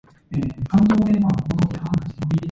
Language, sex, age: English, female, 19-29